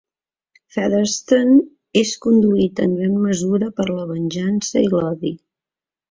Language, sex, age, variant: Catalan, female, 50-59, Central